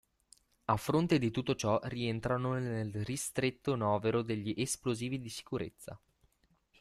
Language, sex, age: Italian, male, under 19